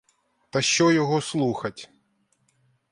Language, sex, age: Ukrainian, male, 30-39